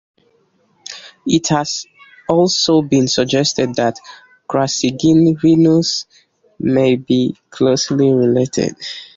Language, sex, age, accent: English, male, 19-29, England English